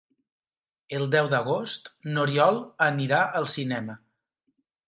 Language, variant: Catalan, Nord-Occidental